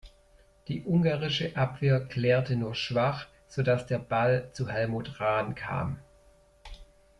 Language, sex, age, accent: German, male, 30-39, Deutschland Deutsch